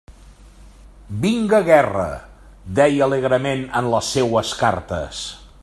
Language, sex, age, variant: Catalan, male, 60-69, Central